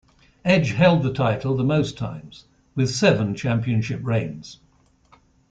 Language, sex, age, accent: English, male, 60-69, England English